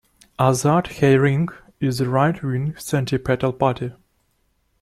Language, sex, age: English, male, 19-29